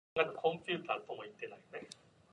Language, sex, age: English, male, under 19